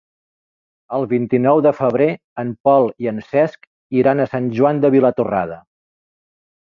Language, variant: Catalan, Central